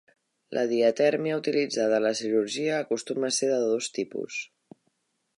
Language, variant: Catalan, Central